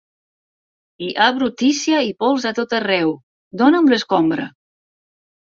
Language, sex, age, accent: Catalan, female, 50-59, aprenent (recent, des del castellà)